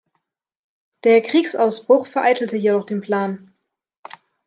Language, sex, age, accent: German, female, 19-29, Deutschland Deutsch